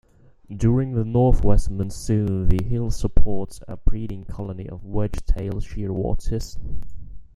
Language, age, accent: English, 19-29, England English